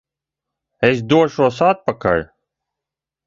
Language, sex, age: Latvian, male, 30-39